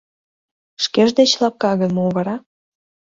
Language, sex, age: Mari, female, under 19